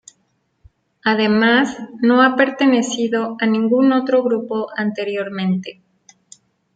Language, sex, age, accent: Spanish, female, 40-49, México